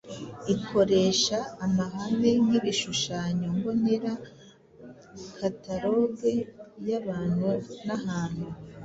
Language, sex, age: Kinyarwanda, female, 40-49